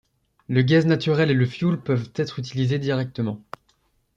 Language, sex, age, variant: French, male, under 19, Français de métropole